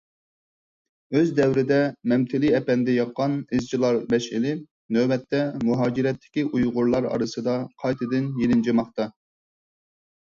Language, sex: Uyghur, male